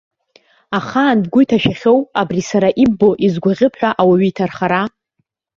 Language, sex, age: Abkhazian, female, under 19